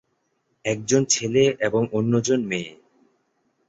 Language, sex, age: Bengali, male, 19-29